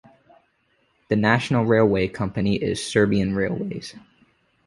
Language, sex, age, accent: English, male, 19-29, United States English